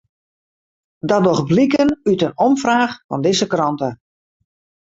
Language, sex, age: Western Frisian, female, 50-59